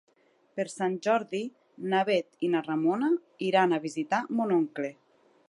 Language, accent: Catalan, central; nord-occidental